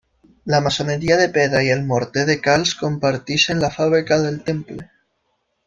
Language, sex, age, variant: Catalan, male, under 19, Nord-Occidental